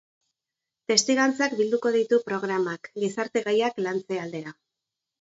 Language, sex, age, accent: Basque, female, 40-49, Erdialdekoa edo Nafarra (Gipuzkoa, Nafarroa)